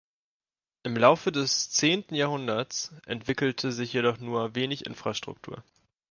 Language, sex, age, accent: German, male, 19-29, Deutschland Deutsch